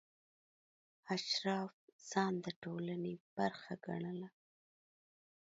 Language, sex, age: Pashto, female, 30-39